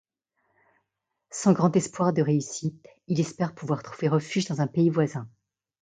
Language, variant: French, Français de métropole